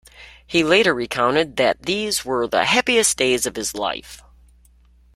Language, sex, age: English, female, 60-69